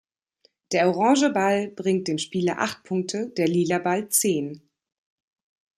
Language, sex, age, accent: German, female, 30-39, Deutschland Deutsch